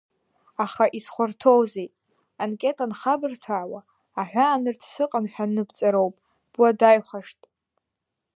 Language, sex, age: Abkhazian, female, under 19